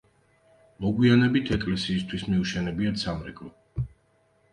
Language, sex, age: Georgian, male, 19-29